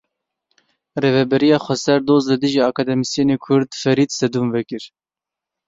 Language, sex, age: Kurdish, male, 19-29